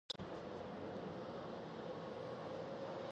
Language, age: Georgian, 19-29